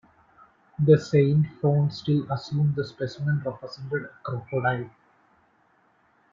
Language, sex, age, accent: English, male, 19-29, India and South Asia (India, Pakistan, Sri Lanka)